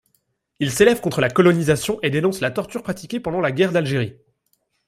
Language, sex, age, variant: French, male, 19-29, Français de métropole